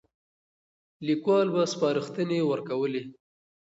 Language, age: Pashto, 19-29